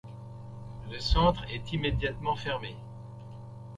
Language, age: French, 60-69